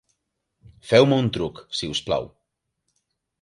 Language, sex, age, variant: Catalan, male, 19-29, Nord-Occidental